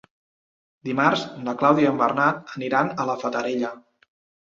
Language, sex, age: Catalan, male, 40-49